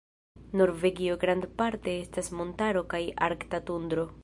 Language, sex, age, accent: Esperanto, female, under 19, Internacia